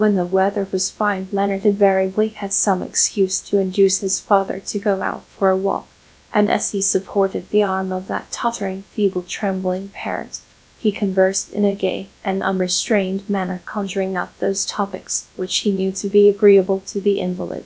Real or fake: fake